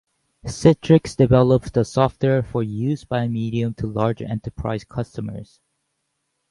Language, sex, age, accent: English, male, 30-39, United States English